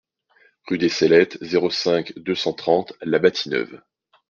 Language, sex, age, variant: French, male, 19-29, Français de métropole